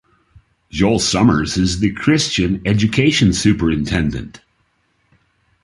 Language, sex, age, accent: English, male, 70-79, United States English